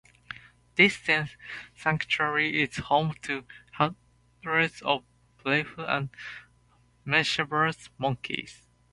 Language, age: English, 19-29